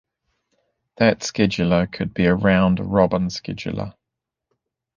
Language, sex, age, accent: English, male, 30-39, New Zealand English